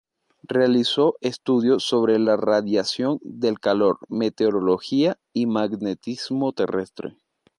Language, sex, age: Spanish, male, 19-29